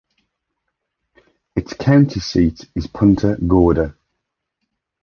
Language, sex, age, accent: English, male, 30-39, England English